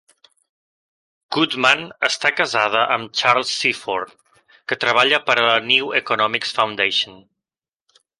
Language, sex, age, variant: Catalan, male, 30-39, Balear